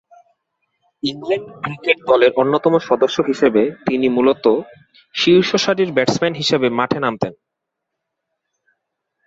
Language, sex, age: Bengali, male, 19-29